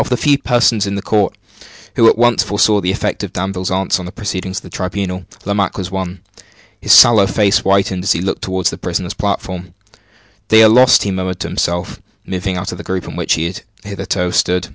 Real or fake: real